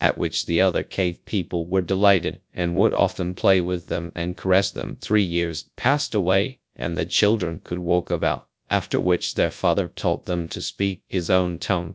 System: TTS, GradTTS